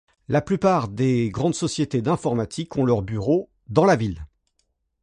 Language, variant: French, Français de métropole